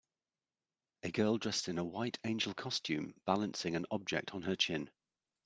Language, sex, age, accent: English, male, 50-59, England English